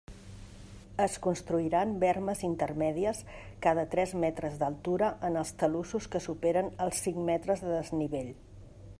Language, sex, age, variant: Catalan, female, 50-59, Central